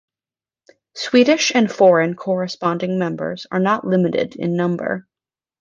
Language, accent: English, United States English